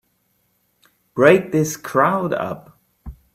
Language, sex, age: English, male, 19-29